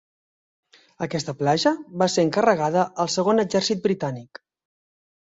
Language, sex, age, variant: Catalan, male, 40-49, Central